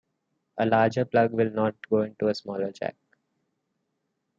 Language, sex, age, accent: English, male, 19-29, India and South Asia (India, Pakistan, Sri Lanka)